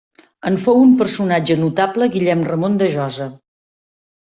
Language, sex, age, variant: Catalan, female, 50-59, Central